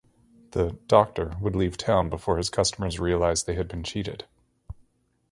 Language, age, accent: English, 30-39, Canadian English